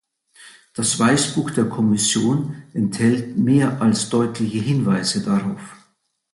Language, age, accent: German, 70-79, Deutschland Deutsch